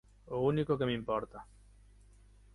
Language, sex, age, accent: Galician, male, 30-39, Atlántico (seseo e gheada); Central (gheada); Normativo (estándar)